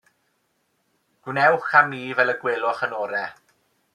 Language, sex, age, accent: Welsh, male, 19-29, Y Deyrnas Unedig Cymraeg